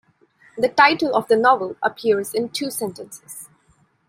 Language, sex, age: English, female, 19-29